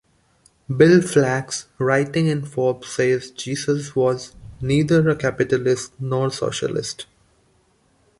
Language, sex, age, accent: English, male, 19-29, India and South Asia (India, Pakistan, Sri Lanka)